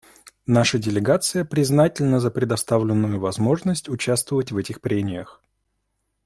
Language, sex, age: Russian, male, 40-49